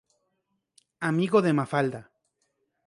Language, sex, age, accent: Spanish, male, 19-29, México